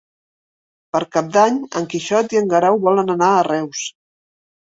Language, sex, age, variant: Catalan, female, 50-59, Central